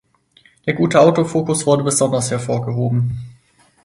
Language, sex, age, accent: German, male, under 19, Deutschland Deutsch